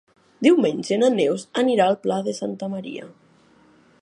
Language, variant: Catalan, Nord-Occidental